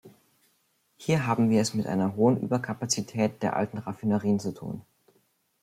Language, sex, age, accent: German, male, under 19, Deutschland Deutsch